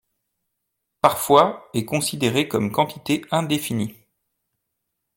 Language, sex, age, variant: French, male, 30-39, Français de métropole